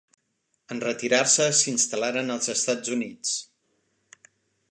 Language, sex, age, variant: Catalan, male, 50-59, Central